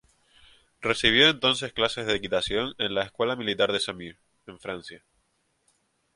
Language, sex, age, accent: Spanish, male, 19-29, España: Islas Canarias